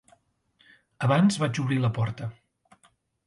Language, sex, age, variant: Catalan, male, 30-39, Central